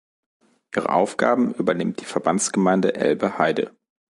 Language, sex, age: German, male, 40-49